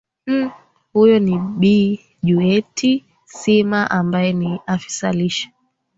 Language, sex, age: Swahili, female, 19-29